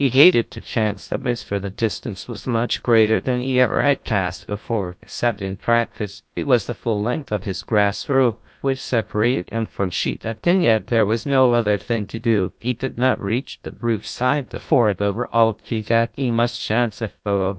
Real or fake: fake